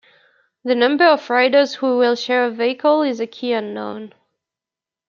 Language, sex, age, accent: English, female, 19-29, Canadian English